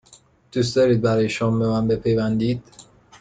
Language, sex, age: Persian, male, 19-29